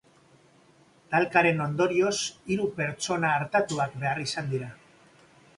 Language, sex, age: Basque, male, 50-59